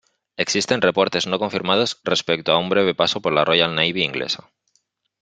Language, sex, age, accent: Spanish, male, 30-39, España: Norte peninsular (Asturias, Castilla y León, Cantabria, País Vasco, Navarra, Aragón, La Rioja, Guadalajara, Cuenca)